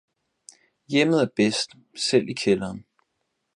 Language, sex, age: Danish, male, 19-29